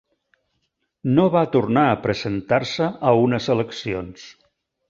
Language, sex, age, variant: Catalan, male, 60-69, Central